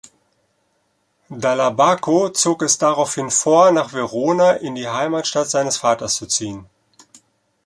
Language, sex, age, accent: German, male, 40-49, Deutschland Deutsch